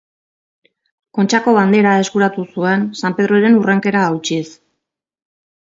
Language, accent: Basque, Mendebalekoa (Araba, Bizkaia, Gipuzkoako mendebaleko herri batzuk)